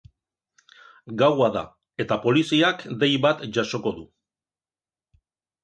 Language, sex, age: Basque, male, 50-59